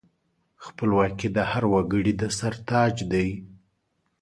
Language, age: Pashto, 30-39